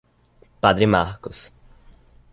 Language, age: Portuguese, under 19